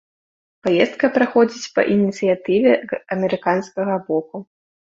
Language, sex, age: Belarusian, female, under 19